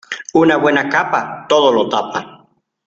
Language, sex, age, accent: Spanish, male, 19-29, México